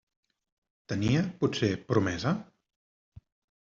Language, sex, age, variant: Catalan, male, 40-49, Central